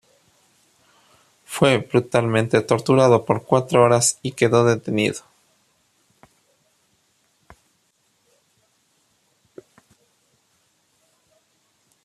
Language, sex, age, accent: Spanish, male, 40-49, Andino-Pacífico: Colombia, Perú, Ecuador, oeste de Bolivia y Venezuela andina